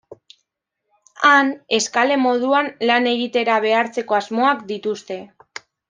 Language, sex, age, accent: Basque, female, 19-29, Mendebalekoa (Araba, Bizkaia, Gipuzkoako mendebaleko herri batzuk)